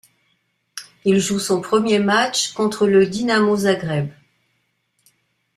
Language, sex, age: French, female, 60-69